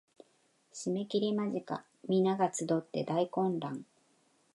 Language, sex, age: Japanese, female, 40-49